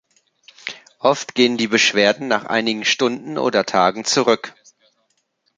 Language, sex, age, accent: German, male, 30-39, Deutschland Deutsch